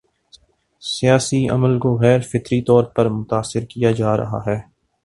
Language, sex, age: Urdu, male, 19-29